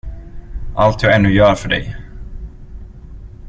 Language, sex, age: Swedish, male, 30-39